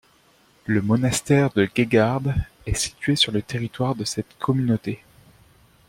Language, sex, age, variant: French, male, 19-29, Français de métropole